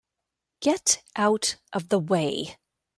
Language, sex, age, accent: English, female, 50-59, United States English